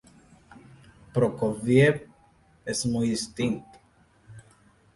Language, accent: Spanish, Caribe: Cuba, Venezuela, Puerto Rico, República Dominicana, Panamá, Colombia caribeña, México caribeño, Costa del golfo de México